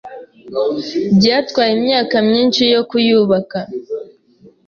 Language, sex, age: Kinyarwanda, female, 19-29